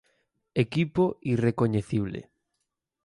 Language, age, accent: Galician, under 19, Normativo (estándar)